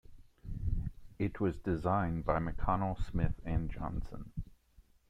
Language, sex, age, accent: English, male, 40-49, United States English